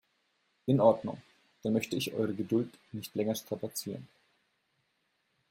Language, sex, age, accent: German, male, 19-29, Deutschland Deutsch